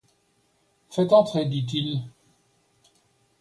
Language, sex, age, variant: French, male, 60-69, Français de métropole